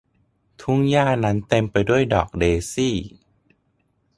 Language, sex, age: Thai, male, 40-49